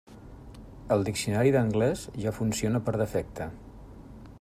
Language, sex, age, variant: Catalan, male, 50-59, Central